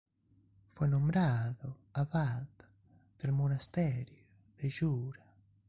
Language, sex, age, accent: Spanish, male, 19-29, España: Sur peninsular (Andalucia, Extremadura, Murcia)